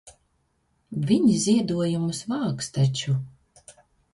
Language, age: Latvian, 30-39